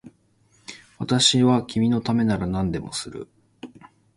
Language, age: Japanese, 30-39